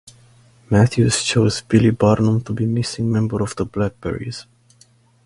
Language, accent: English, United States English